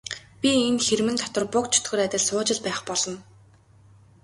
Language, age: Mongolian, 19-29